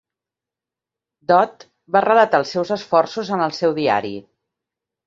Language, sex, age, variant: Catalan, female, 50-59, Central